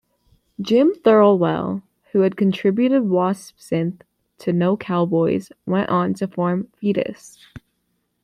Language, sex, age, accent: English, female, under 19, United States English